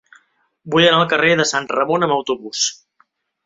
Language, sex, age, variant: Catalan, male, 30-39, Central